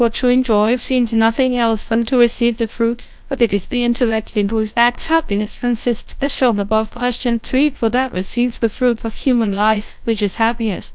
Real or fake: fake